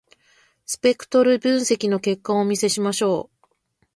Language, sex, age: Japanese, female, 40-49